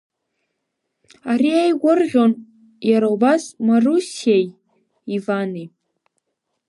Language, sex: Abkhazian, female